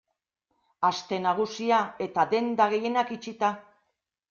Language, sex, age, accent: Basque, female, 60-69, Erdialdekoa edo Nafarra (Gipuzkoa, Nafarroa)